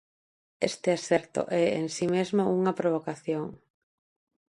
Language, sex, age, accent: Galician, female, 40-49, Normativo (estándar)